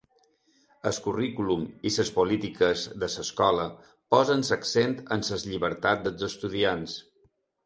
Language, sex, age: Catalan, male, 40-49